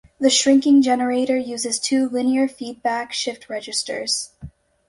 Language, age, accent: English, under 19, United States English